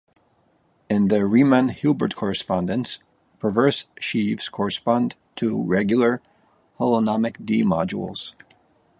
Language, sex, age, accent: English, male, 40-49, United States English